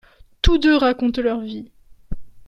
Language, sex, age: French, female, 19-29